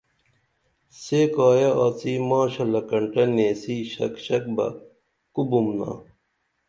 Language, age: Dameli, 40-49